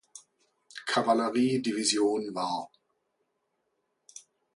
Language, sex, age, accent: German, male, 50-59, Deutschland Deutsch